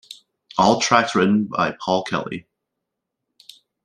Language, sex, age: English, male, 19-29